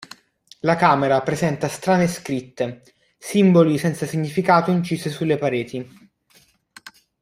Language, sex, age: Italian, male, under 19